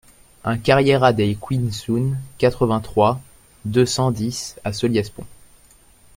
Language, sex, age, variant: French, male, 19-29, Français de métropole